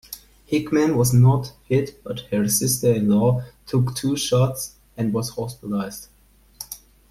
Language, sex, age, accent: English, male, under 19, United States English